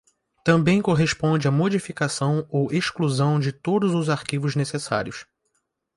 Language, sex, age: Portuguese, male, 19-29